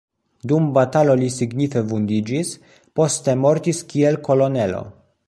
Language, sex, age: Esperanto, male, 19-29